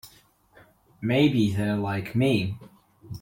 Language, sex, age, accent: English, male, under 19, England English